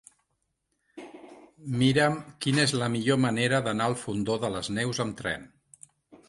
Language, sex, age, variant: Catalan, male, 60-69, Central